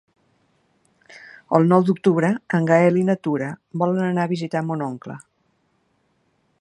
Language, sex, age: Catalan, female, 60-69